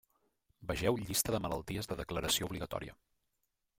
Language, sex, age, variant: Catalan, male, 30-39, Nord-Occidental